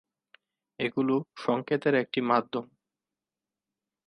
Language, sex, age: Bengali, male, 19-29